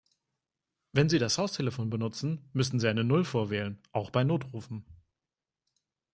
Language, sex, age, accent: German, male, 19-29, Deutschland Deutsch